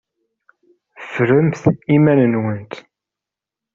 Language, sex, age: Kabyle, male, 19-29